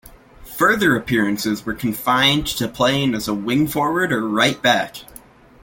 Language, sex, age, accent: English, male, under 19, Canadian English